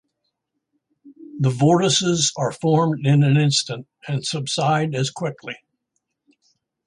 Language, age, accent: English, 60-69, United States English